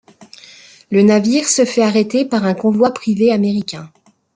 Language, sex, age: French, female, 50-59